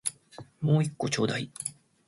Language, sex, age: Japanese, male, 19-29